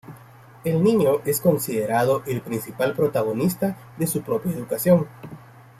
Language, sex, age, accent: Spanish, male, 30-39, América central